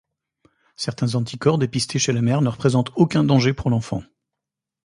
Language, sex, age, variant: French, male, 40-49, Français de métropole